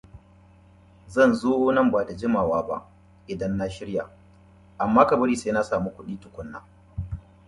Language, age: English, 30-39